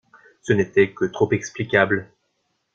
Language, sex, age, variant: French, male, 19-29, Français de métropole